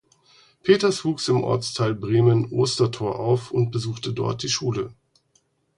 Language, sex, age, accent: German, male, 40-49, Deutschland Deutsch